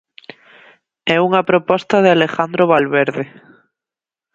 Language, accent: Galician, Normativo (estándar)